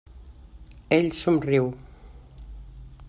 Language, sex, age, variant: Catalan, female, 60-69, Central